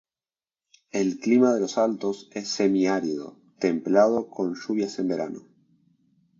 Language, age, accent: Spanish, 19-29, Rioplatense: Argentina, Uruguay, este de Bolivia, Paraguay